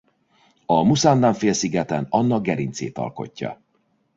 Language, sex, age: Hungarian, male, 40-49